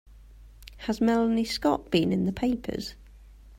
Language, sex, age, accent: English, female, 30-39, England English